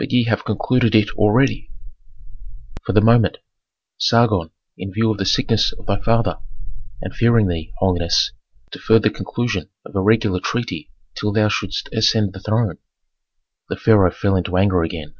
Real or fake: real